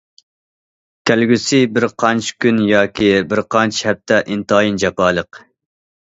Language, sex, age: Uyghur, male, 30-39